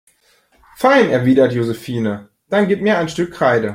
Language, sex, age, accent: German, male, 30-39, Deutschland Deutsch